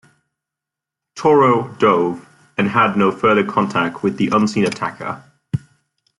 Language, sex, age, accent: English, male, 19-29, England English